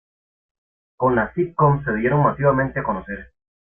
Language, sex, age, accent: Spanish, male, 19-29, América central